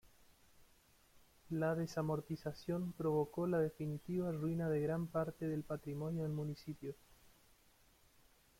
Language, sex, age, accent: Spanish, male, 30-39, Rioplatense: Argentina, Uruguay, este de Bolivia, Paraguay